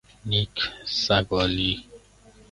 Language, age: Persian, 40-49